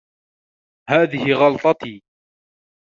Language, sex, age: Arabic, male, 19-29